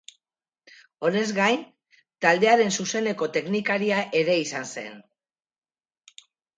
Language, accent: Basque, Mendebalekoa (Araba, Bizkaia, Gipuzkoako mendebaleko herri batzuk)